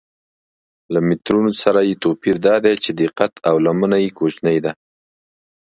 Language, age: Pashto, 30-39